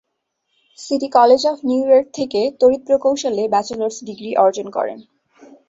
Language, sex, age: Bengali, female, 19-29